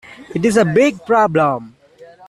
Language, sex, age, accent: English, male, 19-29, India and South Asia (India, Pakistan, Sri Lanka)